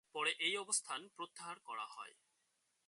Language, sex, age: Bengali, male, 19-29